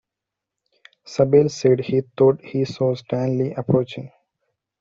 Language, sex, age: English, male, 19-29